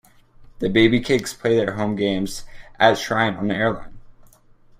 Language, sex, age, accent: English, male, under 19, United States English